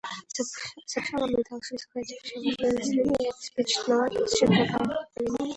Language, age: Russian, under 19